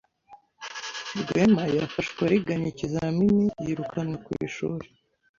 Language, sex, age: Kinyarwanda, male, under 19